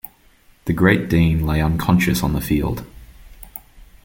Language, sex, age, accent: English, male, 19-29, Australian English